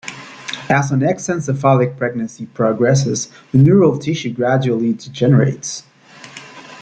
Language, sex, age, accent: English, male, 19-29, United States English